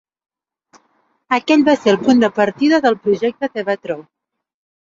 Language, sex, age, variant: Catalan, female, 40-49, Central